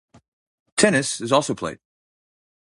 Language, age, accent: English, 40-49, United States English